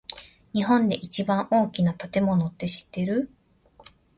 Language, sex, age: Japanese, female, 30-39